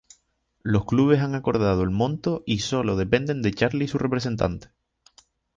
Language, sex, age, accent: Spanish, male, 19-29, España: Islas Canarias